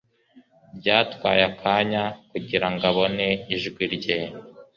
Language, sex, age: Kinyarwanda, male, 19-29